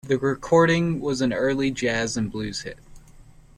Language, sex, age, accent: English, male, 19-29, United States English